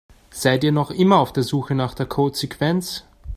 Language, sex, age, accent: German, male, 19-29, Österreichisches Deutsch